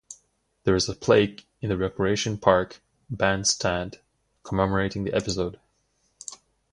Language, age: English, 19-29